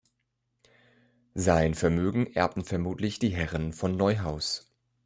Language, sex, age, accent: German, male, 30-39, Deutschland Deutsch